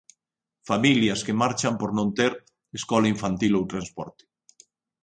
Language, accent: Galician, Central (gheada)